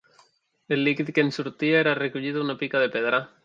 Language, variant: Catalan, Central